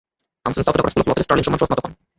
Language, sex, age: Bengali, male, 19-29